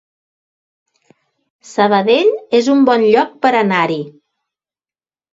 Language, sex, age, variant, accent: Catalan, female, 40-49, Central, central